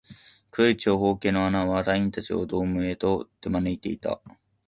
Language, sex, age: Japanese, male, 19-29